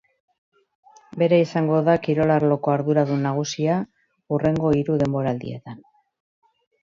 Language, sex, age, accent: Basque, female, 60-69, Erdialdekoa edo Nafarra (Gipuzkoa, Nafarroa)